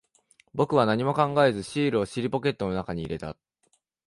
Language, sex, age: Japanese, male, 19-29